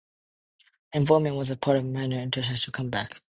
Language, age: English, 19-29